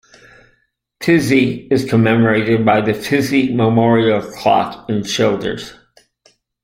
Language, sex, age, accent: English, male, 60-69, United States English